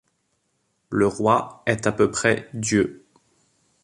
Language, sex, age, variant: French, male, 30-39, Français de métropole